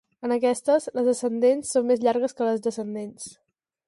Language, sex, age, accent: Catalan, female, under 19, gironí